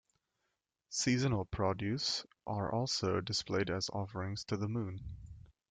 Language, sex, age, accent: English, male, 19-29, United States English